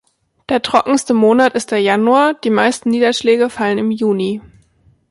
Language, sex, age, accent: German, female, 19-29, Deutschland Deutsch